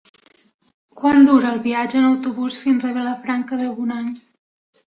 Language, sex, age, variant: Catalan, female, 19-29, Central